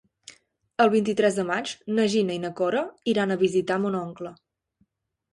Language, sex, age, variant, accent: Catalan, female, 19-29, Central, septentrional